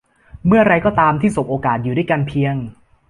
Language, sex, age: Thai, male, 19-29